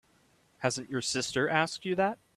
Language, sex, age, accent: English, male, 19-29, United States English